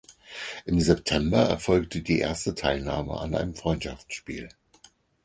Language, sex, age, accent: German, male, 50-59, Deutschland Deutsch